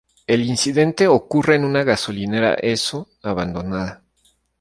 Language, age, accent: Spanish, 30-39, México